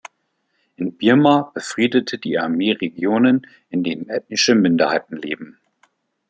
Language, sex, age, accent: German, male, 50-59, Deutschland Deutsch